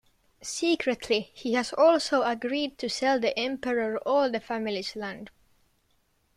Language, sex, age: English, male, under 19